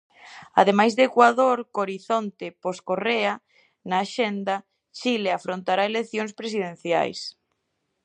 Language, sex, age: Galician, female, 19-29